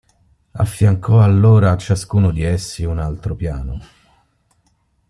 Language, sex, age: Italian, male, 40-49